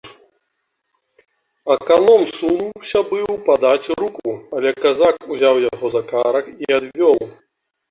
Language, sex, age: Belarusian, male, 30-39